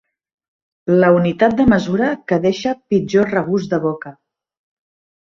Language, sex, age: Catalan, female, 40-49